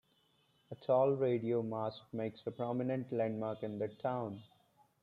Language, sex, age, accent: English, male, 19-29, India and South Asia (India, Pakistan, Sri Lanka)